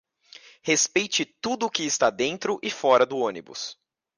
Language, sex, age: Portuguese, male, 19-29